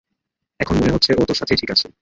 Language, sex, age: Bengali, male, 19-29